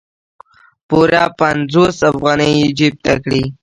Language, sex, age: Pashto, female, under 19